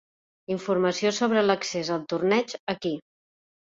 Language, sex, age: Catalan, female, 40-49